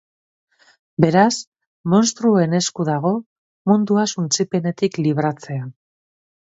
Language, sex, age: Basque, female, 40-49